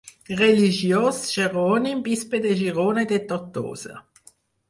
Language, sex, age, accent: Catalan, female, 50-59, aprenent (recent, des d'altres llengües)